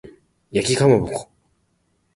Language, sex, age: Japanese, male, 19-29